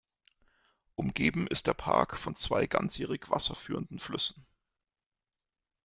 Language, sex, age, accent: German, male, 30-39, Deutschland Deutsch